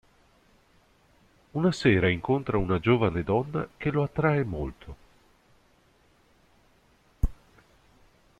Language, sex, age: Italian, male, 50-59